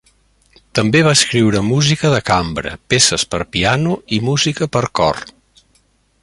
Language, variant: Catalan, Central